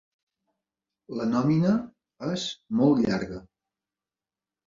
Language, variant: Catalan, Balear